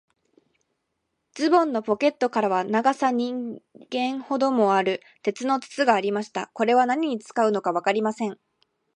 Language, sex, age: Japanese, female, 19-29